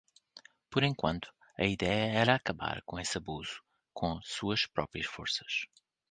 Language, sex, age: Portuguese, male, 40-49